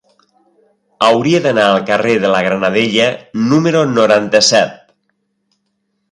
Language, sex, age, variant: Catalan, male, 50-59, Nord-Occidental